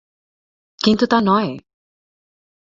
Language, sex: Bengali, female